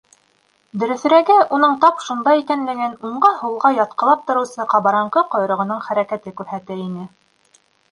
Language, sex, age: Bashkir, female, 19-29